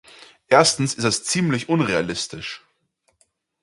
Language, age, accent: German, 19-29, Österreichisches Deutsch